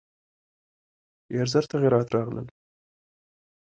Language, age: Pashto, 19-29